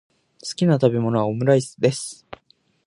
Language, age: Japanese, 19-29